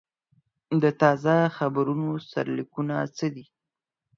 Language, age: Pashto, 19-29